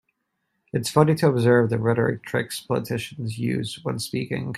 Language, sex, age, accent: English, male, 30-39, United States English